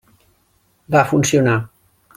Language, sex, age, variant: Catalan, male, 30-39, Central